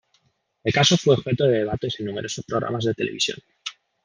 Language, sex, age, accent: Spanish, male, 19-29, España: Centro-Sur peninsular (Madrid, Toledo, Castilla-La Mancha)